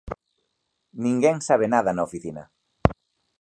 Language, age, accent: Galician, 30-39, Normativo (estándar)